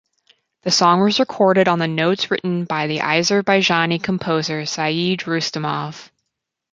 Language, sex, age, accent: English, female, 30-39, United States English